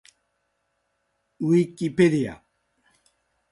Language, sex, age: Japanese, male, 60-69